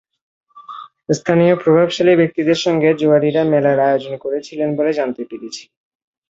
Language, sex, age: Bengali, male, 19-29